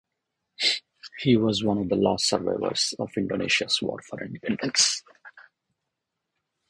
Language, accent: English, India and South Asia (India, Pakistan, Sri Lanka)